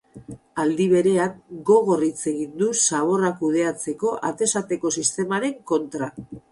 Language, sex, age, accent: Basque, female, 40-49, Mendebalekoa (Araba, Bizkaia, Gipuzkoako mendebaleko herri batzuk)